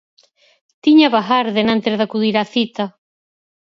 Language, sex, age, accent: Galician, female, 50-59, Central (gheada)